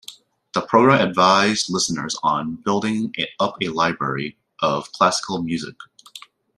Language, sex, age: English, male, 19-29